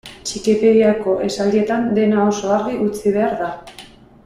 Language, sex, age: Basque, female, 19-29